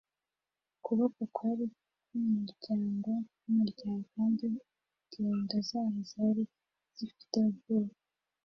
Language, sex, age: Kinyarwanda, female, 19-29